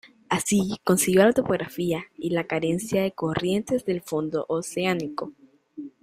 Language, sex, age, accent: Spanish, female, under 19, América central